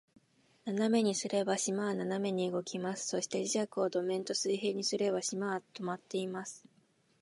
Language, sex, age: Japanese, female, 19-29